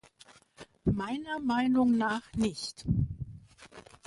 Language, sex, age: German, female, 70-79